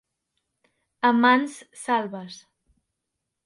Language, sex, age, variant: Catalan, female, under 19, Central